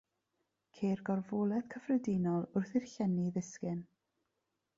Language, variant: Welsh, South-Western Welsh